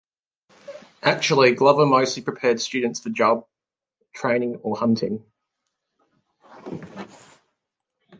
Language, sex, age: English, male, 30-39